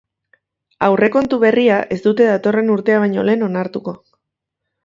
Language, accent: Basque, Erdialdekoa edo Nafarra (Gipuzkoa, Nafarroa)